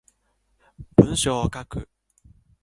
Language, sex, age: Japanese, male, 19-29